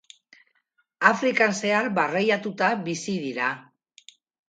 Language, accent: Basque, Mendebalekoa (Araba, Bizkaia, Gipuzkoako mendebaleko herri batzuk)